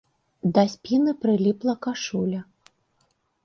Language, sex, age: Belarusian, female, 40-49